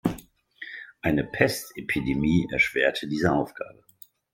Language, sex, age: German, male, 40-49